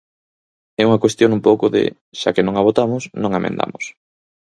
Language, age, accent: Galician, 19-29, Normativo (estándar)